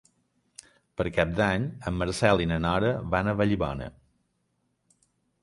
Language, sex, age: Catalan, male, 40-49